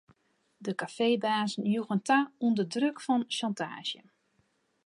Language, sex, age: Western Frisian, female, 40-49